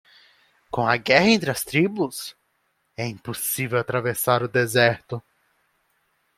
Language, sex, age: Portuguese, male, 19-29